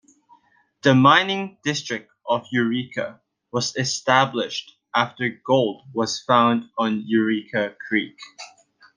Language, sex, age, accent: English, male, under 19, Hong Kong English